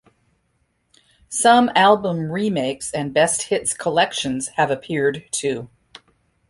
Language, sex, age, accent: English, female, 60-69, United States English